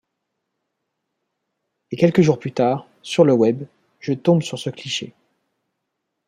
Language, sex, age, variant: French, male, 30-39, Français de métropole